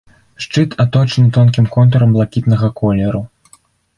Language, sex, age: Belarusian, male, under 19